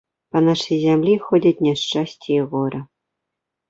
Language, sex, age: Belarusian, female, 30-39